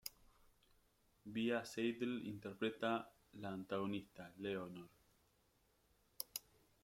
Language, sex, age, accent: Spanish, male, 40-49, Rioplatense: Argentina, Uruguay, este de Bolivia, Paraguay